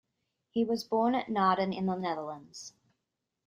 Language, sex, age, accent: English, female, 19-29, Australian English